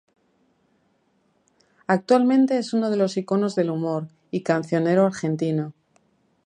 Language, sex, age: Spanish, female, 40-49